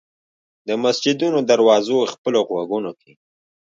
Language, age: Pashto, 19-29